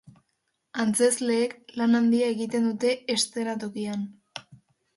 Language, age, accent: Basque, under 19, Mendebalekoa (Araba, Bizkaia, Gipuzkoako mendebaleko herri batzuk)